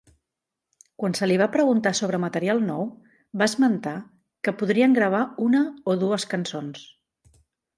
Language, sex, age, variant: Catalan, female, 50-59, Central